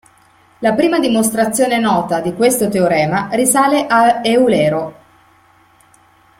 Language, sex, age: Italian, female, 50-59